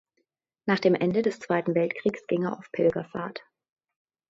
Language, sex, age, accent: German, female, 30-39, Hochdeutsch